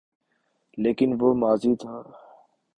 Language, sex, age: Urdu, male, 19-29